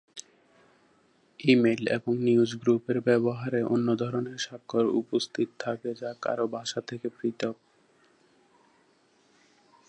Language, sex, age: Bengali, male, 19-29